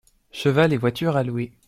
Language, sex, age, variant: French, male, 19-29, Français de métropole